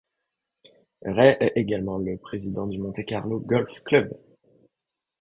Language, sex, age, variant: French, male, 30-39, Français de métropole